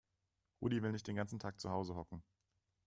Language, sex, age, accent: German, male, 19-29, Deutschland Deutsch